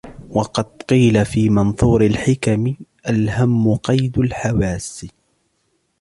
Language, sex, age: Arabic, male, 19-29